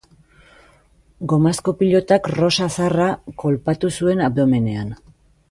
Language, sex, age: Basque, female, 40-49